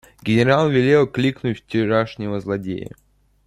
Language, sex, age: Russian, male, under 19